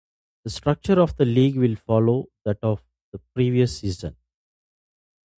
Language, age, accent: English, 40-49, India and South Asia (India, Pakistan, Sri Lanka)